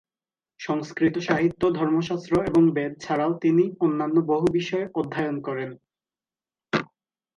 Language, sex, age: Bengali, male, 19-29